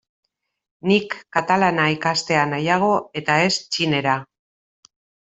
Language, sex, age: Basque, female, 40-49